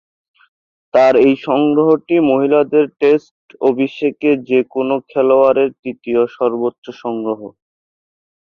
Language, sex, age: Bengali, male, 19-29